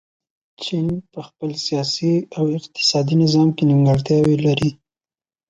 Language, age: Pashto, 19-29